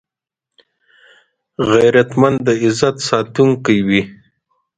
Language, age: Pashto, 30-39